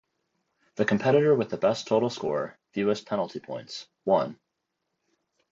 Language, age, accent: English, 30-39, United States English